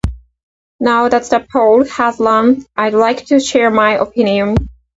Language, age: English, 40-49